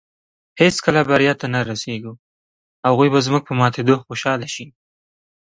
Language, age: Pashto, 19-29